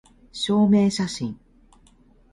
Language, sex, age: Japanese, female, 50-59